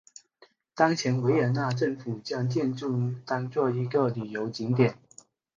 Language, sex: Chinese, male